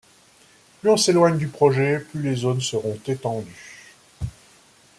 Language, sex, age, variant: French, male, 50-59, Français de métropole